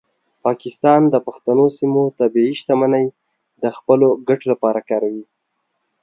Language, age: Pashto, 30-39